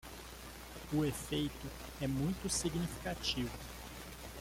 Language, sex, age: Portuguese, male, 30-39